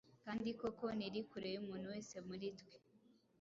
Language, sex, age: Kinyarwanda, female, 19-29